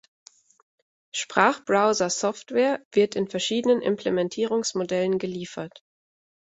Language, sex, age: German, female, 30-39